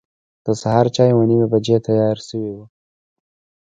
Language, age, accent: Pashto, 19-29, معیاري پښتو